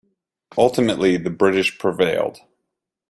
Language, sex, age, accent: English, male, 30-39, United States English